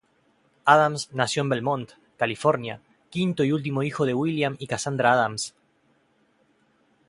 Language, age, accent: Spanish, 30-39, Rioplatense: Argentina, Uruguay, este de Bolivia, Paraguay